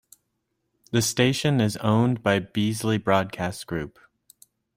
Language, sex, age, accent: English, male, 19-29, United States English